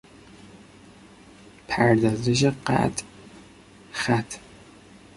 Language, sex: Persian, male